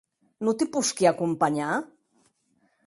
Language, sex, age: Occitan, female, 60-69